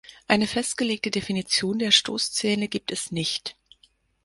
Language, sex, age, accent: German, female, 30-39, Deutschland Deutsch